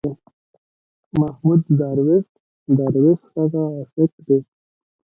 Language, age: Pashto, 19-29